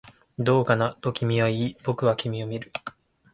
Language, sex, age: Japanese, male, 19-29